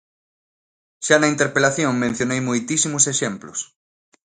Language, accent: Galician, Normativo (estándar)